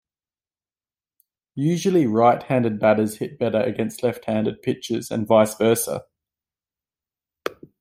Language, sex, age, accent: English, male, 19-29, Australian English